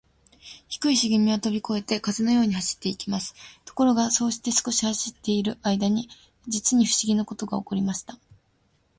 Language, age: Japanese, 19-29